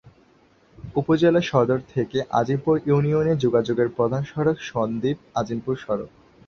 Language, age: Bengali, 19-29